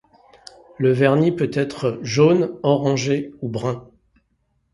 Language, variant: French, Français de métropole